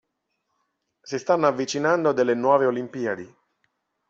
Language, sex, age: Italian, male, 40-49